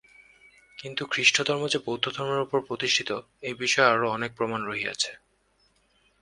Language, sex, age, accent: Bengali, male, 19-29, শুদ্ধ